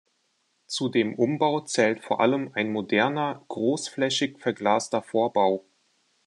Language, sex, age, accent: German, male, 19-29, Deutschland Deutsch